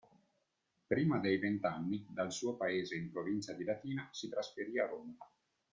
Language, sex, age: Italian, male, 19-29